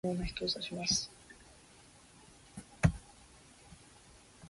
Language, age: Japanese, 19-29